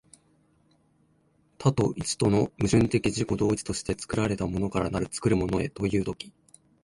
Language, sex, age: Japanese, female, 19-29